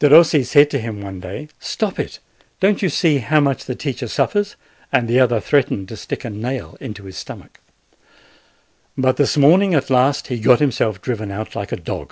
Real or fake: real